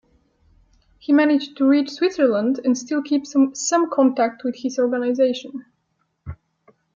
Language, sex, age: English, female, 19-29